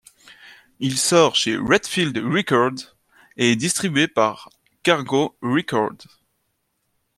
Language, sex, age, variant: French, male, 19-29, Français de métropole